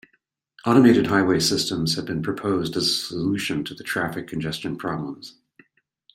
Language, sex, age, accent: English, male, 50-59, United States English